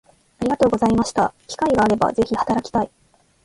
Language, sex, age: Japanese, female, 19-29